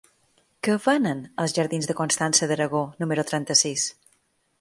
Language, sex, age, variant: Catalan, female, 40-49, Balear